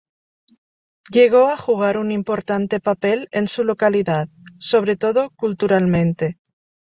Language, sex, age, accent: Spanish, female, 50-59, España: Norte peninsular (Asturias, Castilla y León, Cantabria, País Vasco, Navarra, Aragón, La Rioja, Guadalajara, Cuenca)